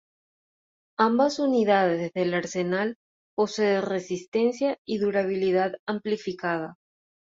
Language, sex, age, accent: Spanish, female, 30-39, Caribe: Cuba, Venezuela, Puerto Rico, República Dominicana, Panamá, Colombia caribeña, México caribeño, Costa del golfo de México